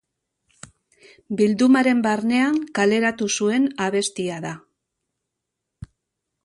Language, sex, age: Basque, female, 50-59